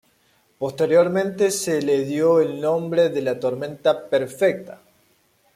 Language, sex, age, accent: Spanish, female, 19-29, Rioplatense: Argentina, Uruguay, este de Bolivia, Paraguay